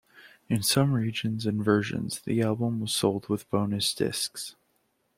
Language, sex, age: English, male, 19-29